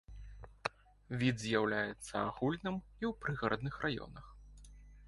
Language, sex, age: Belarusian, male, 19-29